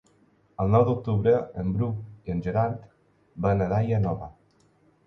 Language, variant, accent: Catalan, Balear, balear; aprenent (recent, des del castellà)